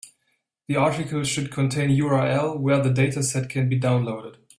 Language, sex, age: English, male, 19-29